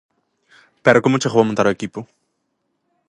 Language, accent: Galician, Central (gheada); Oriental (común en zona oriental)